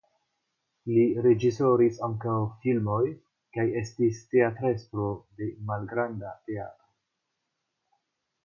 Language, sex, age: Esperanto, male, 30-39